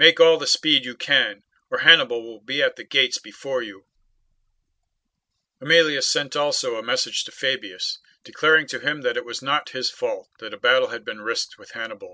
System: none